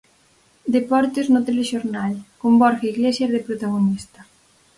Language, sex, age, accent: Galician, female, 19-29, Central (gheada)